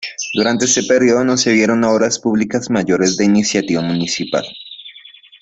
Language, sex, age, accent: Spanish, male, 19-29, Andino-Pacífico: Colombia, Perú, Ecuador, oeste de Bolivia y Venezuela andina